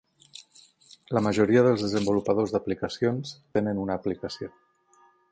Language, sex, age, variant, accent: Catalan, male, 40-49, Tortosí, nord-occidental